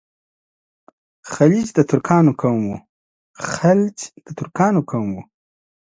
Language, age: Pashto, 30-39